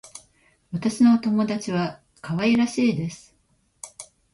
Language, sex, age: Japanese, female, 50-59